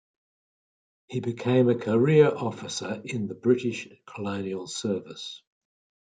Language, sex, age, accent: English, male, 70-79, Australian English